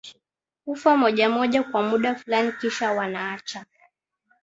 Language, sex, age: Swahili, female, 19-29